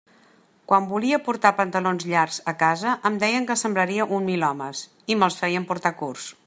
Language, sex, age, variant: Catalan, female, 60-69, Central